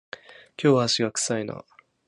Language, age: Japanese, 19-29